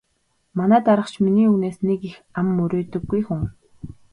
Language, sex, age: Mongolian, female, 19-29